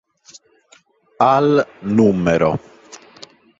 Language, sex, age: Italian, male, 40-49